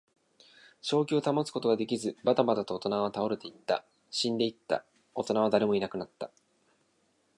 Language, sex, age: Japanese, male, 19-29